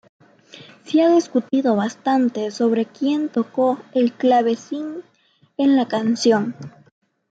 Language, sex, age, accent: Spanish, female, under 19, Andino-Pacífico: Colombia, Perú, Ecuador, oeste de Bolivia y Venezuela andina